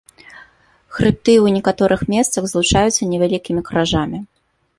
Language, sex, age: Belarusian, female, 30-39